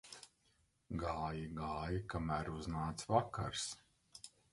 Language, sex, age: Latvian, male, 40-49